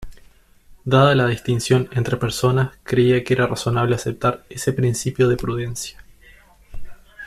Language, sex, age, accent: Spanish, male, 19-29, Rioplatense: Argentina, Uruguay, este de Bolivia, Paraguay